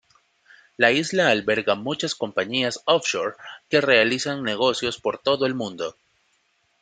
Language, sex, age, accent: Spanish, male, 19-29, América central